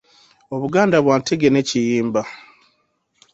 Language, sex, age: Ganda, male, 30-39